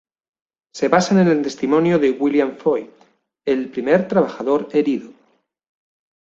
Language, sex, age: Spanish, male, 40-49